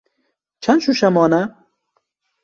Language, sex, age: Kurdish, male, 19-29